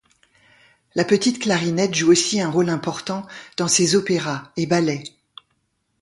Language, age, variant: French, 60-69, Français de métropole